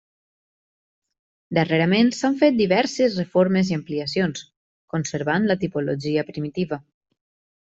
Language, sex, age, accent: Catalan, female, 19-29, valencià